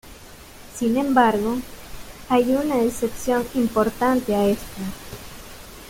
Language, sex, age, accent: Spanish, female, 30-39, Caribe: Cuba, Venezuela, Puerto Rico, República Dominicana, Panamá, Colombia caribeña, México caribeño, Costa del golfo de México